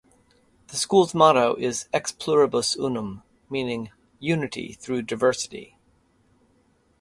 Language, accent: English, United States English